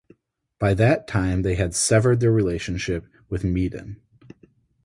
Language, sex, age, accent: English, male, 30-39, United States English